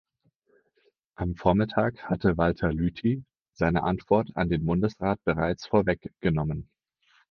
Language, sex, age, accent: German, male, 19-29, Deutschland Deutsch